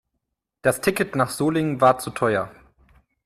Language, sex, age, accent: German, male, 30-39, Deutschland Deutsch